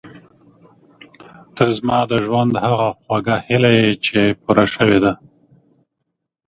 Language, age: Pashto, 30-39